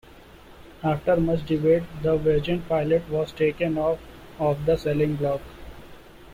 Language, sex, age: English, male, 19-29